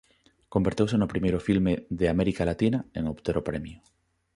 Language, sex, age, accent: Galician, male, 30-39, Normativo (estándar)